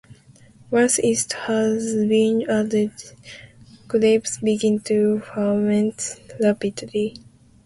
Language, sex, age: English, female, 19-29